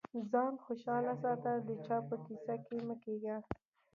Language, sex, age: Pashto, female, under 19